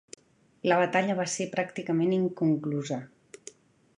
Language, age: Catalan, 50-59